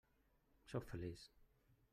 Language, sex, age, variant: Catalan, male, 50-59, Central